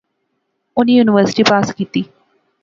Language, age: Pahari-Potwari, 19-29